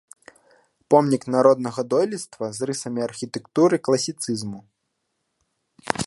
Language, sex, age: Belarusian, male, 19-29